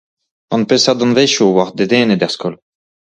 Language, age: Breton, 30-39